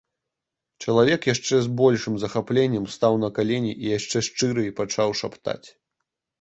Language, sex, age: Belarusian, male, 19-29